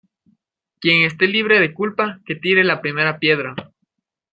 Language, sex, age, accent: Spanish, male, 19-29, Andino-Pacífico: Colombia, Perú, Ecuador, oeste de Bolivia y Venezuela andina